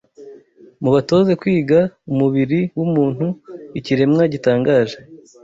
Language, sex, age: Kinyarwanda, male, 19-29